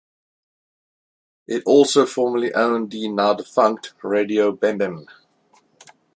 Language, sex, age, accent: English, male, 30-39, Southern African (South Africa, Zimbabwe, Namibia)